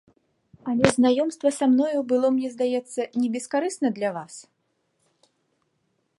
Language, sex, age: Belarusian, female, 19-29